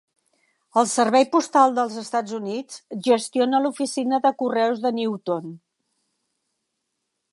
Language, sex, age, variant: Catalan, female, 70-79, Central